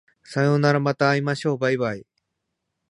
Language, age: Japanese, 19-29